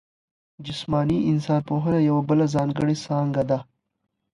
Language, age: Pashto, under 19